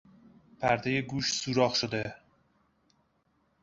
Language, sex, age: Persian, male, 30-39